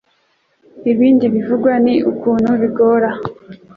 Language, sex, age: Kinyarwanda, female, 19-29